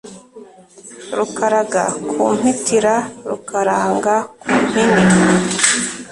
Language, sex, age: Kinyarwanda, female, 19-29